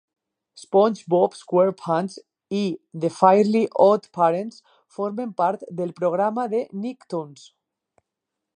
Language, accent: Catalan, valencià